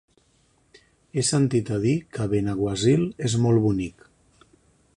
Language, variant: Catalan, Central